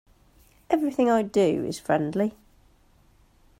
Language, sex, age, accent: English, female, 30-39, England English